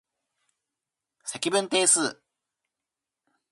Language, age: Japanese, 19-29